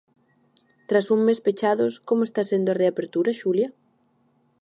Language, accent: Galician, Oriental (común en zona oriental)